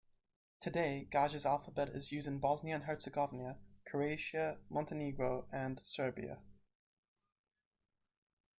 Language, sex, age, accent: English, male, 19-29, United States English